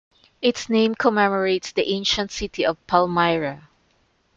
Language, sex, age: English, female, 50-59